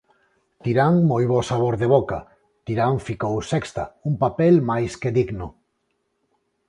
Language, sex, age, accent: Galician, male, 40-49, Normativo (estándar); Neofalante